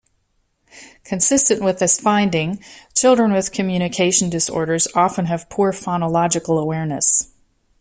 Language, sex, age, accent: English, female, 50-59, United States English